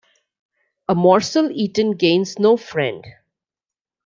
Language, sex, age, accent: English, female, 40-49, India and South Asia (India, Pakistan, Sri Lanka)